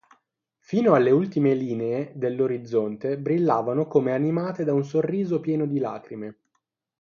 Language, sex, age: Italian, male, 19-29